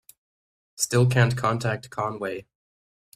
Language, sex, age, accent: English, male, under 19, United States English